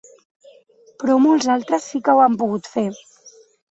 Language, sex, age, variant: Catalan, female, 19-29, Central